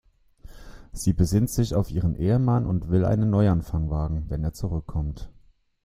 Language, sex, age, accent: German, male, 30-39, Deutschland Deutsch